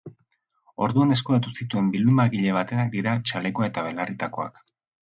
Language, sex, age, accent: Basque, male, 40-49, Erdialdekoa edo Nafarra (Gipuzkoa, Nafarroa)